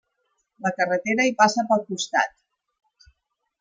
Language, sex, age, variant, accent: Catalan, female, 50-59, Nord-Occidental, Empordanès